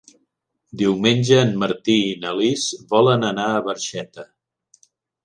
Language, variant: Catalan, Central